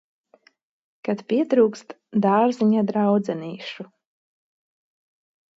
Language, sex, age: Latvian, female, 30-39